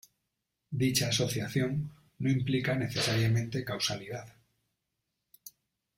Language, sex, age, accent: Spanish, male, 40-49, España: Centro-Sur peninsular (Madrid, Toledo, Castilla-La Mancha)